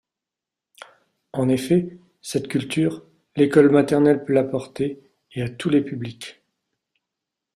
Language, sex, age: French, male, 40-49